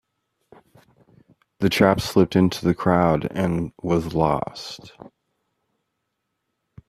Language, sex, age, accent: English, male, under 19, United States English